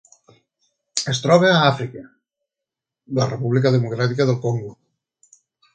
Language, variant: Catalan, Central